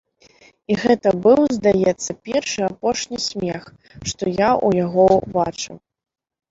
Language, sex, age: Belarusian, female, 19-29